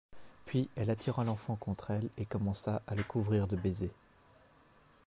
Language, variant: French, Français de métropole